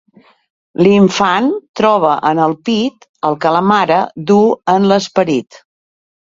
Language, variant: Catalan, Central